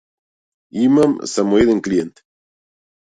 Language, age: Macedonian, 40-49